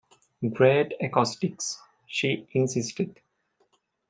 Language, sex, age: English, male, 19-29